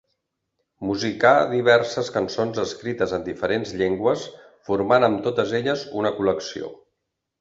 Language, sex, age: Catalan, male, 60-69